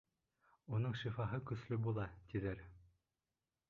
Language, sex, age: Bashkir, male, 19-29